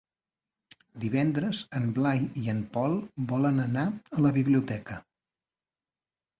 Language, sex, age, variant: Catalan, male, 40-49, Central